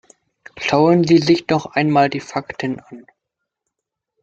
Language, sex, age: German, male, under 19